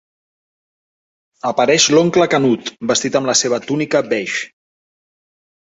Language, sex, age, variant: Catalan, male, 40-49, Central